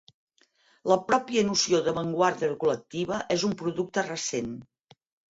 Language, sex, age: Catalan, female, 50-59